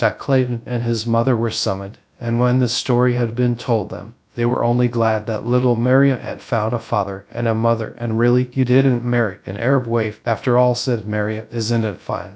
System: TTS, GradTTS